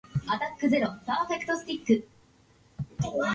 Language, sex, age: Japanese, female, 19-29